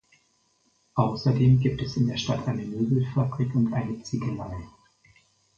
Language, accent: German, Deutschland Deutsch